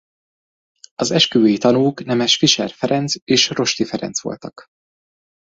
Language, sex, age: Hungarian, male, 30-39